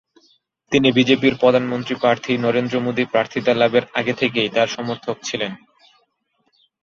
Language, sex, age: Bengali, male, 19-29